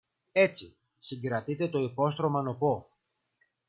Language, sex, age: Greek, male, 30-39